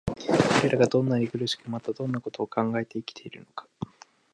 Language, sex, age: Japanese, male, 19-29